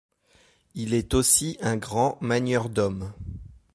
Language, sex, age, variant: French, male, 30-39, Français de métropole